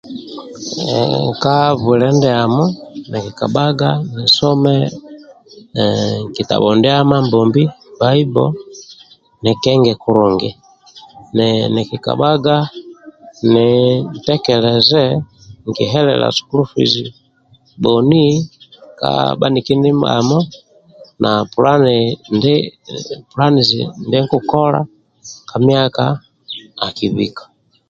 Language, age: Amba (Uganda), 30-39